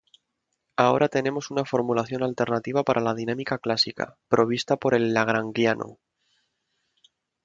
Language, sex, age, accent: Spanish, male, 19-29, España: Centro-Sur peninsular (Madrid, Toledo, Castilla-La Mancha)